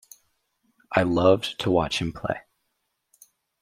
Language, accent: English, United States English